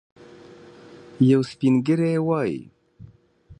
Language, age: Pashto, 30-39